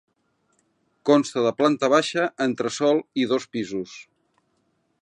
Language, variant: Catalan, Central